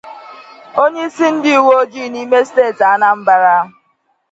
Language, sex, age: Igbo, female, 19-29